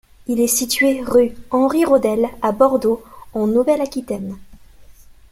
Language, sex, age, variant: French, female, 19-29, Français de métropole